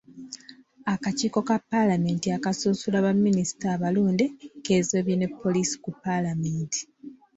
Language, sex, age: Ganda, female, 19-29